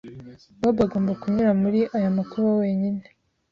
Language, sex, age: Kinyarwanda, female, 19-29